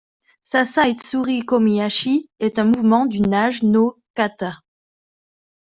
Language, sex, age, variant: French, female, 30-39, Français de métropole